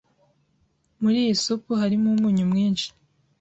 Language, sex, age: Kinyarwanda, female, 19-29